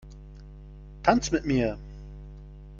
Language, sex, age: German, male, 30-39